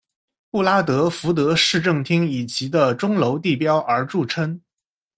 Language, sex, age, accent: Chinese, male, 19-29, 出生地：江苏省